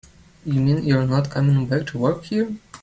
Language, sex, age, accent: English, male, under 19, United States English